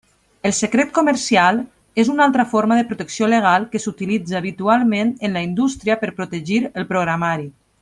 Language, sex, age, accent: Catalan, female, 30-39, valencià